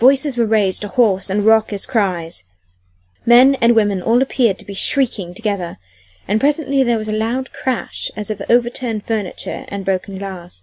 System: none